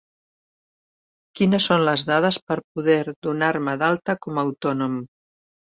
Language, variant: Catalan, Central